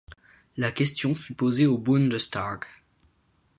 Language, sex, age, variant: French, male, under 19, Français de métropole